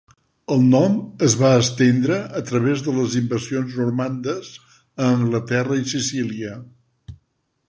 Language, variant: Catalan, Central